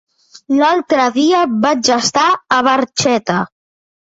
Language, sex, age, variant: Catalan, female, 40-49, Central